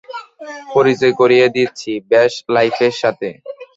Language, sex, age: Bengali, male, under 19